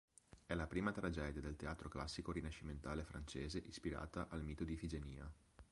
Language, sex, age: Italian, male, 30-39